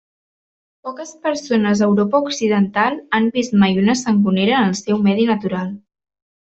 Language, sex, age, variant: Catalan, female, 19-29, Central